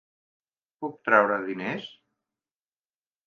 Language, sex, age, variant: Catalan, male, 50-59, Central